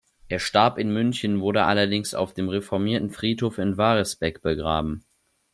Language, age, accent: German, under 19, Deutschland Deutsch